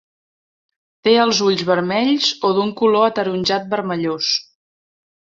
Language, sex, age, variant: Catalan, female, 19-29, Central